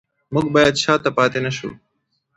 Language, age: Pashto, 19-29